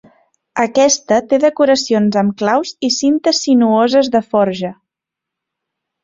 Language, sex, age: Catalan, female, 30-39